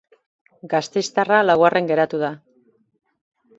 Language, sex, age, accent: Basque, female, 50-59, Mendebalekoa (Araba, Bizkaia, Gipuzkoako mendebaleko herri batzuk)